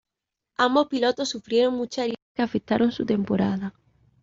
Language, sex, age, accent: Spanish, female, 19-29, España: Sur peninsular (Andalucia, Extremadura, Murcia)